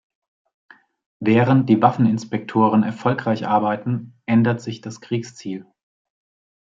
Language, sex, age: German, male, 40-49